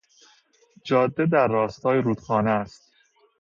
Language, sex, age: Persian, male, 30-39